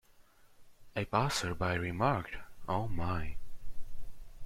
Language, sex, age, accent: English, male, under 19, India and South Asia (India, Pakistan, Sri Lanka)